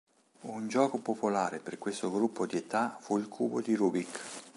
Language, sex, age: Italian, male, 50-59